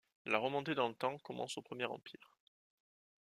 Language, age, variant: French, 19-29, Français de métropole